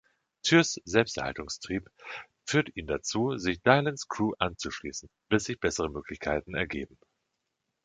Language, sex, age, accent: German, male, 30-39, Deutschland Deutsch